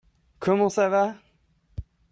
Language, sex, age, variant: French, male, 30-39, Français de métropole